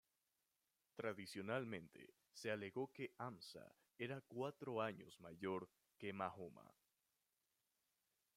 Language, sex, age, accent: Spanish, male, 19-29, México